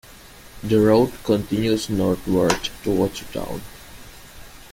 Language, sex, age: English, male, under 19